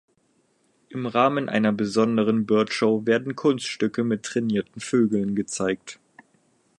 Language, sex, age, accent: German, male, 19-29, Deutschland Deutsch